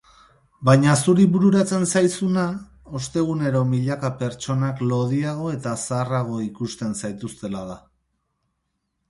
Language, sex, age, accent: Basque, male, 40-49, Mendebalekoa (Araba, Bizkaia, Gipuzkoako mendebaleko herri batzuk)